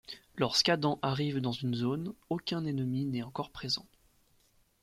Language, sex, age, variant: French, male, 19-29, Français de métropole